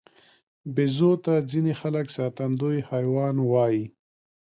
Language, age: Pashto, 40-49